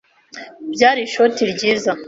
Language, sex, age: Kinyarwanda, female, 19-29